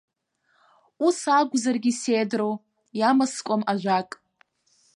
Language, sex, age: Abkhazian, female, 19-29